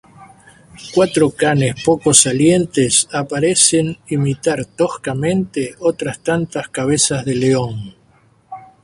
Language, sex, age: Spanish, male, 70-79